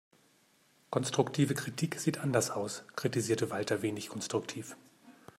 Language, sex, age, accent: German, male, 50-59, Deutschland Deutsch